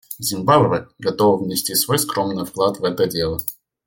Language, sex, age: Russian, male, under 19